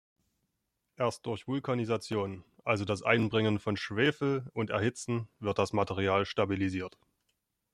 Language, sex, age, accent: German, male, 30-39, Deutschland Deutsch